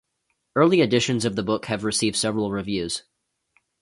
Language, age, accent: English, 19-29, United States English